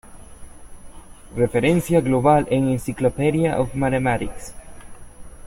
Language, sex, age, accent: Spanish, male, 19-29, América central